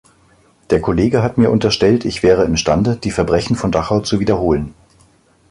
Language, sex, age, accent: German, male, 40-49, Deutschland Deutsch